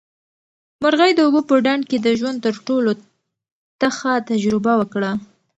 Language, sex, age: Pashto, female, under 19